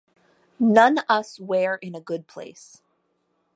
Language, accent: English, United States English